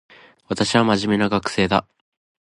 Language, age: Japanese, 19-29